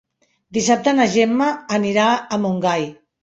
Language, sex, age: Catalan, female, 60-69